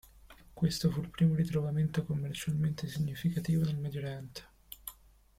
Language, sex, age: Italian, male, 19-29